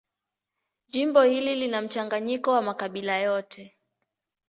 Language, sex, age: Swahili, female, 19-29